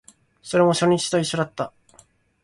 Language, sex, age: Japanese, male, 19-29